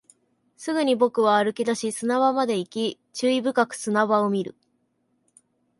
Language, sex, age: Japanese, male, 19-29